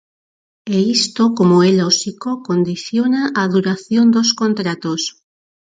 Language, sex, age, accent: Galician, female, 40-49, Normativo (estándar)